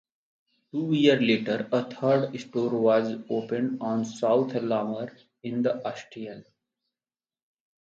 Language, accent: English, India and South Asia (India, Pakistan, Sri Lanka)